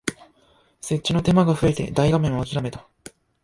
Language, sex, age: Japanese, male, 19-29